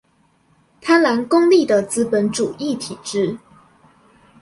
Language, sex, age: Chinese, female, under 19